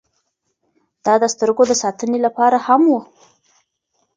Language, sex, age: Pashto, female, 19-29